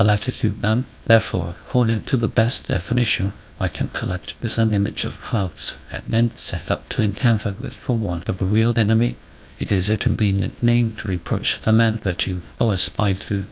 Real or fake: fake